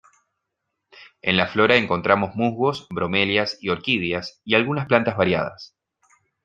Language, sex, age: Spanish, male, 19-29